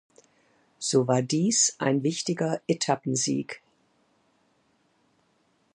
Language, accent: German, Deutschland Deutsch